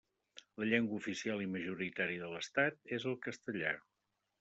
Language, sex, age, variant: Catalan, male, 60-69, Septentrional